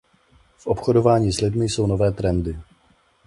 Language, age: Czech, 30-39